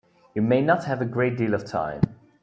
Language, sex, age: English, male, 19-29